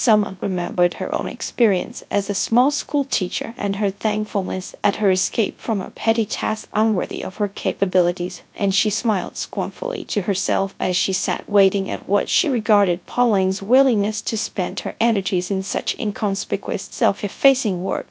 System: TTS, GradTTS